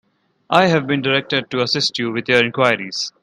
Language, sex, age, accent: English, male, 19-29, India and South Asia (India, Pakistan, Sri Lanka)